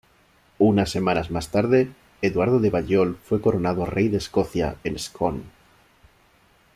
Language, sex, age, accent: Spanish, male, 30-39, España: Sur peninsular (Andalucia, Extremadura, Murcia)